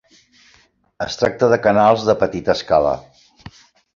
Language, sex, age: Catalan, male, 60-69